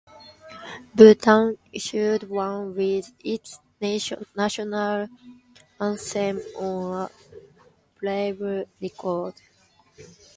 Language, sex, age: English, female, 19-29